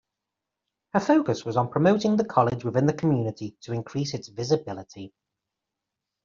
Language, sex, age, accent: English, male, 40-49, England English